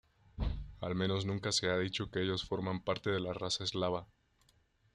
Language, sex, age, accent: Spanish, male, 19-29, México